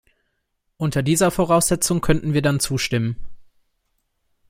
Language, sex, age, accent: German, male, 19-29, Deutschland Deutsch